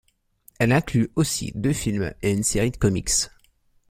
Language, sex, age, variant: French, male, 19-29, Français de métropole